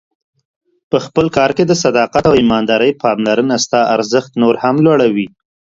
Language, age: Pashto, 30-39